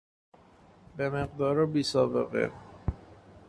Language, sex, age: Persian, male, 19-29